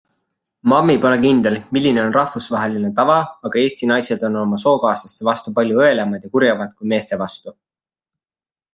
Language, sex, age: Estonian, male, 19-29